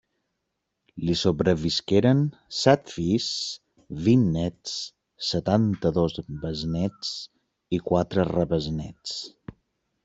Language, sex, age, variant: Catalan, male, 40-49, Balear